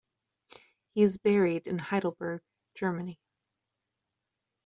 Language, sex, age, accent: English, female, 30-39, United States English